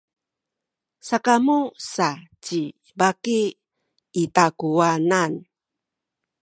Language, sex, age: Sakizaya, female, 60-69